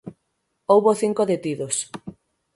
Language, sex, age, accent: Galician, female, 19-29, Central (gheada); Oriental (común en zona oriental)